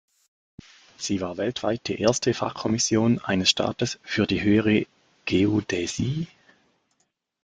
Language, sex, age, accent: German, male, 30-39, Schweizerdeutsch